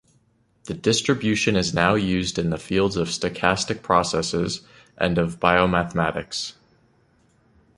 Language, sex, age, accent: English, male, 19-29, United States English